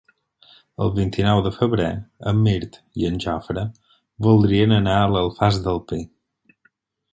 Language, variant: Catalan, Balear